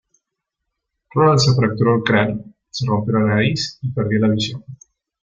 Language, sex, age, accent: Spanish, male, 30-39, Rioplatense: Argentina, Uruguay, este de Bolivia, Paraguay